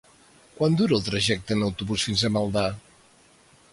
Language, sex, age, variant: Catalan, male, 60-69, Central